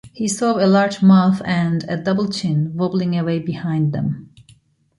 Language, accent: English, United States English